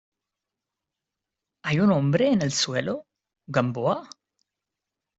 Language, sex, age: Spanish, male, 19-29